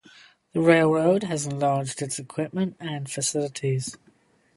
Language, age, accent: English, 19-29, England English